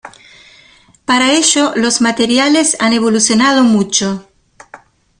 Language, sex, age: Spanish, female, 50-59